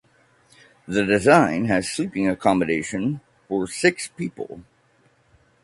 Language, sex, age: English, male, 40-49